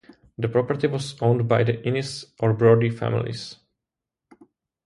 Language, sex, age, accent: English, male, 30-39, Czech